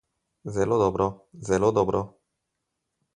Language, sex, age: Slovenian, male, 40-49